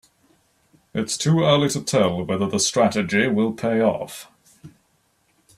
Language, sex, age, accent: English, male, 19-29, England English